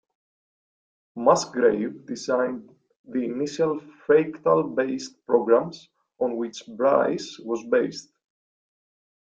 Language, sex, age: English, male, 30-39